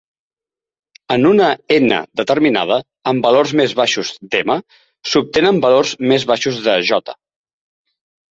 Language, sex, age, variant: Catalan, male, 30-39, Central